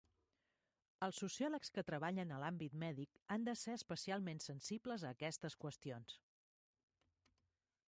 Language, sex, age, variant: Catalan, female, 40-49, Central